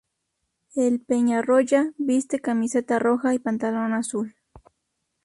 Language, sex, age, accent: Spanish, female, 19-29, México